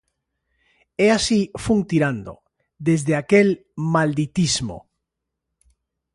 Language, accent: Galician, Normativo (estándar)